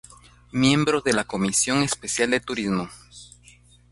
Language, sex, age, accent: Spanish, male, 40-49, América central